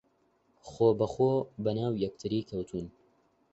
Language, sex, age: Central Kurdish, male, under 19